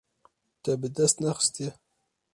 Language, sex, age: Kurdish, male, 30-39